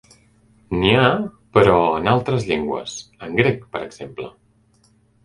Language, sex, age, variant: Catalan, male, 40-49, Central